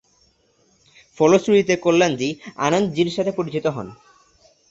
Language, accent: Bengali, Bengali